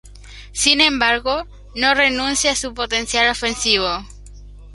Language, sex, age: Spanish, male, under 19